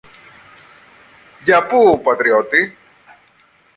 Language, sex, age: Greek, male, 40-49